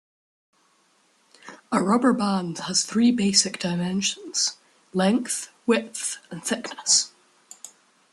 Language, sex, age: English, male, under 19